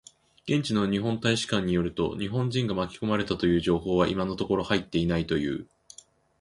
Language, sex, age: Japanese, male, 19-29